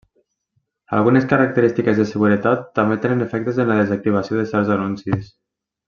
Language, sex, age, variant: Catalan, male, 19-29, Nord-Occidental